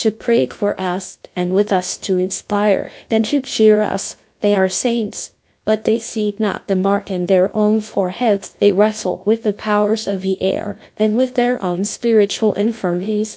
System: TTS, GlowTTS